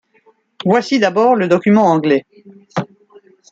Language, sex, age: French, female, 50-59